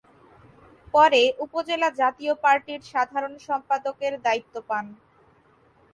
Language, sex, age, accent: Bengali, female, 19-29, শুদ্ধ বাংলা